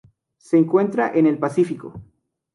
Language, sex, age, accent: Spanish, male, 19-29, México